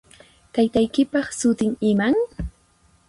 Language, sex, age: Puno Quechua, female, 19-29